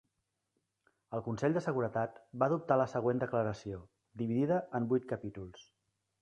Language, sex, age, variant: Catalan, male, 40-49, Central